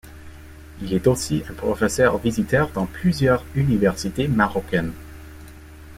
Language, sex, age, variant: French, male, 19-29, Français de métropole